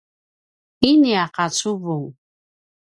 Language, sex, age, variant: Paiwan, female, 50-59, pinayuanan a kinaikacedasan (東排灣語)